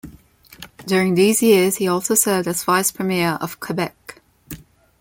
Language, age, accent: English, 19-29, Filipino